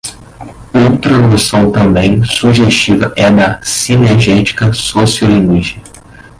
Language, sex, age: Portuguese, male, 19-29